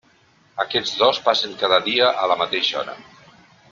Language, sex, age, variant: Catalan, male, 60-69, Nord-Occidental